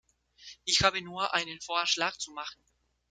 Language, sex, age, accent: German, male, 19-29, Deutschland Deutsch